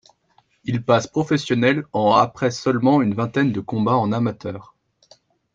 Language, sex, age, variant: French, male, 19-29, Français de métropole